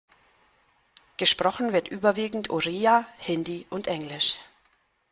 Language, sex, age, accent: German, female, 40-49, Deutschland Deutsch